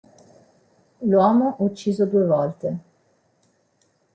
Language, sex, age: Italian, female, 40-49